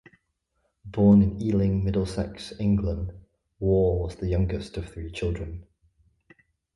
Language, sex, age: English, male, 30-39